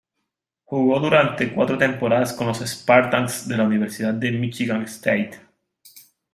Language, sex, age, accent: Spanish, male, 19-29, Andino-Pacífico: Colombia, Perú, Ecuador, oeste de Bolivia y Venezuela andina